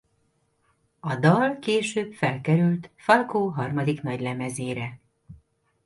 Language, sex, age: Hungarian, female, 40-49